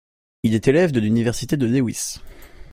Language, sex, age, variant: French, male, under 19, Français de métropole